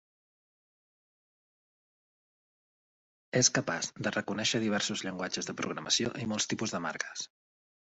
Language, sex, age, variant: Catalan, male, 40-49, Central